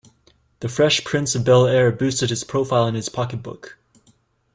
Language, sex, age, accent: English, male, 19-29, United States English